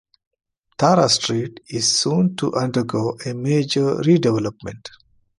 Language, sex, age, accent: English, male, 40-49, India and South Asia (India, Pakistan, Sri Lanka)